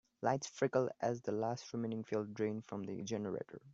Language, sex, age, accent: English, male, under 19, India and South Asia (India, Pakistan, Sri Lanka)